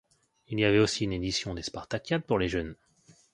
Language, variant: French, Français de métropole